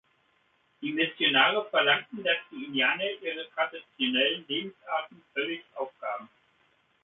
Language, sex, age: German, male, 50-59